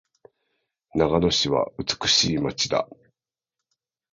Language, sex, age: Japanese, male, 40-49